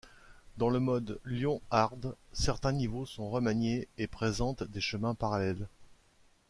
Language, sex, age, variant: French, male, 40-49, Français de métropole